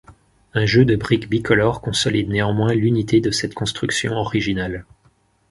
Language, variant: French, Français de métropole